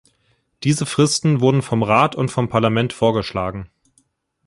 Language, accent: German, Deutschland Deutsch